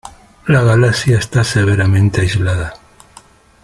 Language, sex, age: Spanish, male, 60-69